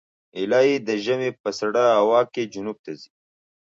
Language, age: Pashto, 19-29